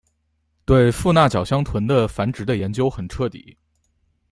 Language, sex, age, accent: Chinese, male, 19-29, 出生地：河北省